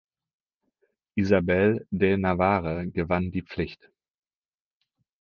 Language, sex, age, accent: German, male, 19-29, Deutschland Deutsch